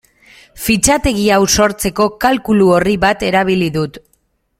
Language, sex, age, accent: Basque, female, 19-29, Mendebalekoa (Araba, Bizkaia, Gipuzkoako mendebaleko herri batzuk)